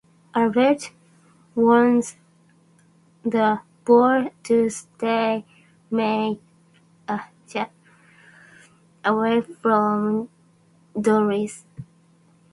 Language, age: English, 19-29